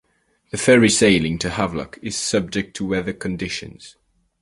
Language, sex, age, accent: English, male, under 19, England English